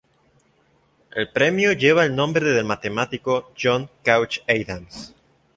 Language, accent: Spanish, México